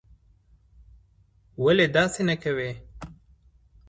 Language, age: Pashto, 19-29